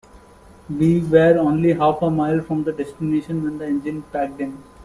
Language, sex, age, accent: English, male, 19-29, India and South Asia (India, Pakistan, Sri Lanka)